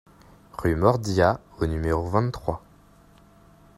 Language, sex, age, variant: French, male, 19-29, Français de métropole